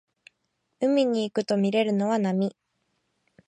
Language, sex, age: Japanese, female, 19-29